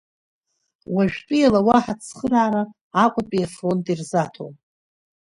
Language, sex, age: Abkhazian, female, 40-49